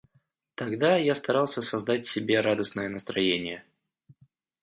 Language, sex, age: Russian, male, 19-29